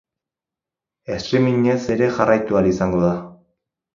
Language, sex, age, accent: Basque, male, 19-29, Erdialdekoa edo Nafarra (Gipuzkoa, Nafarroa)